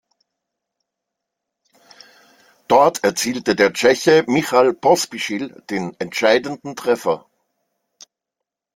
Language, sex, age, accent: German, male, 40-49, Österreichisches Deutsch